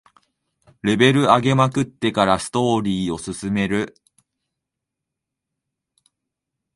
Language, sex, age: Japanese, male, 19-29